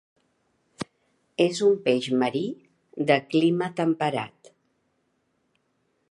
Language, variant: Catalan, Central